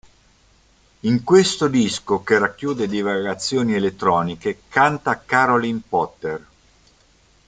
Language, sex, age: Italian, male, 50-59